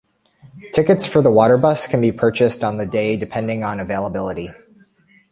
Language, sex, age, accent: English, male, 30-39, United States English